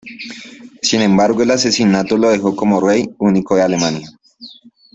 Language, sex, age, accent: Spanish, male, 19-29, Andino-Pacífico: Colombia, Perú, Ecuador, oeste de Bolivia y Venezuela andina